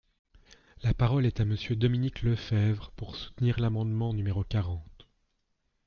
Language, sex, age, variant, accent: French, male, 30-39, Français d'Europe, Français de Belgique